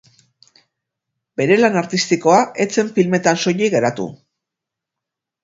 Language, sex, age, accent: Basque, female, 50-59, Erdialdekoa edo Nafarra (Gipuzkoa, Nafarroa)